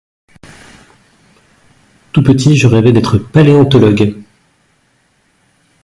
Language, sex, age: French, male, 40-49